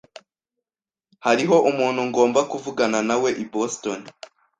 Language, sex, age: Kinyarwanda, male, 19-29